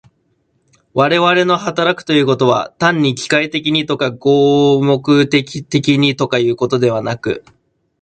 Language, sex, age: Japanese, male, 19-29